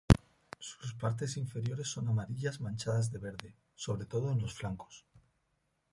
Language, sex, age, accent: Spanish, male, 40-49, España: Centro-Sur peninsular (Madrid, Toledo, Castilla-La Mancha)